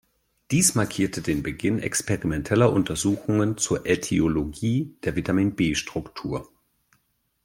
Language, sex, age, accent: German, male, 30-39, Deutschland Deutsch